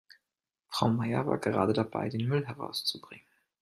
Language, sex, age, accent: German, male, 30-39, Deutschland Deutsch